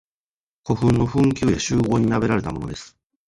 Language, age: Japanese, 40-49